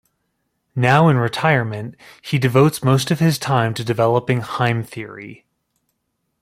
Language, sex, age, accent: English, male, 30-39, United States English